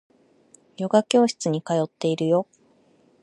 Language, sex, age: Japanese, female, 19-29